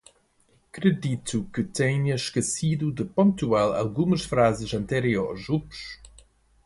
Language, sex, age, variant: Portuguese, male, 40-49, Portuguese (Portugal)